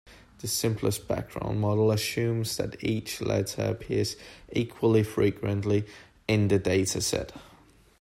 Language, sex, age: English, male, 19-29